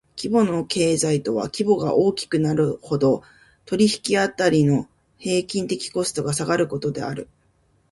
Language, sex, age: Japanese, female, 30-39